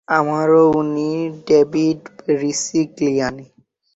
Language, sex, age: Bengali, male, 19-29